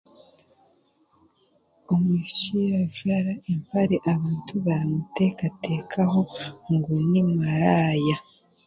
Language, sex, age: Chiga, female, 30-39